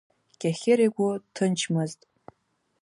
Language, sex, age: Abkhazian, female, under 19